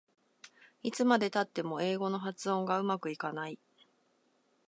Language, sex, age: Japanese, female, 40-49